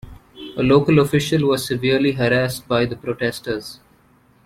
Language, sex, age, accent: English, male, 19-29, India and South Asia (India, Pakistan, Sri Lanka)